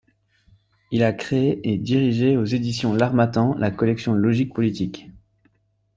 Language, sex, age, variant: French, male, 30-39, Français de métropole